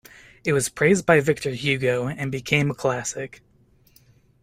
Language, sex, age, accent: English, male, 19-29, United States English